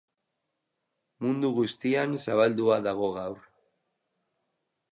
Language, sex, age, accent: Basque, male, 30-39, Mendebalekoa (Araba, Bizkaia, Gipuzkoako mendebaleko herri batzuk)